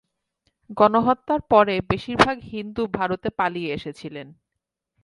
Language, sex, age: Bengali, female, 19-29